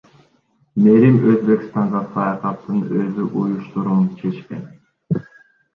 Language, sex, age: Kyrgyz, male, 19-29